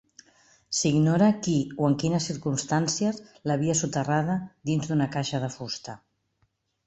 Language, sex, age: Catalan, female, 50-59